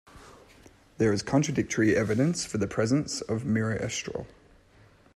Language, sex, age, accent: English, male, 19-29, Australian English